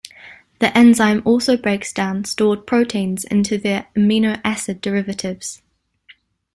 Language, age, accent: English, 19-29, New Zealand English